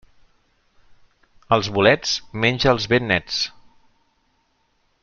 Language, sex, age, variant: Catalan, male, 40-49, Central